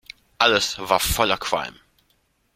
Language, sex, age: German, male, 19-29